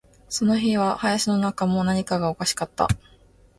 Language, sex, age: Japanese, female, 19-29